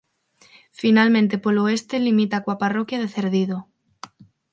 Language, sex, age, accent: Galician, female, under 19, Central (gheada); Neofalante